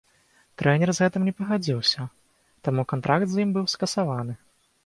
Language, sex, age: Belarusian, male, 19-29